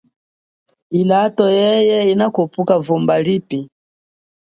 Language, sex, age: Chokwe, female, 40-49